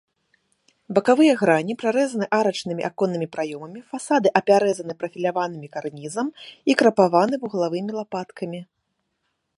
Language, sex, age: Belarusian, female, 30-39